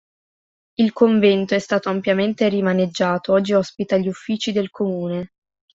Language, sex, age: Italian, female, 19-29